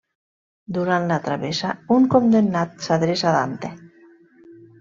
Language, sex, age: Catalan, female, 40-49